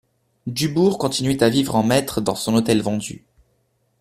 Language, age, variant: French, 19-29, Français de métropole